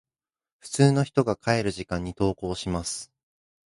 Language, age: Japanese, 19-29